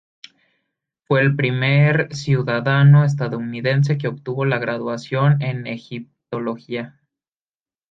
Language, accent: Spanish, México